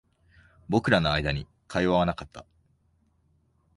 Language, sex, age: Japanese, male, 19-29